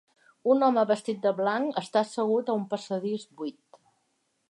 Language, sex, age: Catalan, female, 60-69